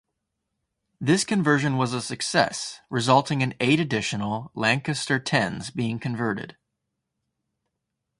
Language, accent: English, United States English